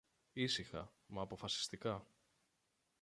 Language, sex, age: Greek, male, 30-39